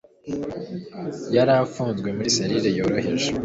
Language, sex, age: Kinyarwanda, male, 19-29